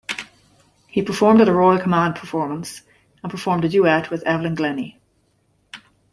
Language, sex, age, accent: English, female, 40-49, Irish English